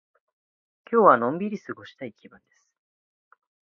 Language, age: Japanese, 19-29